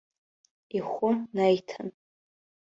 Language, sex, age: Abkhazian, female, under 19